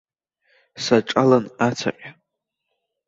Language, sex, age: Abkhazian, male, under 19